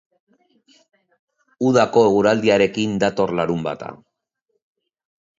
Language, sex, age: Basque, male, 50-59